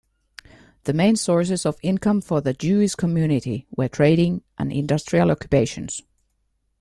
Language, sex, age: English, female, 40-49